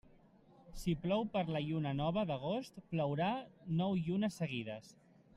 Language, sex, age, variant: Catalan, male, 19-29, Central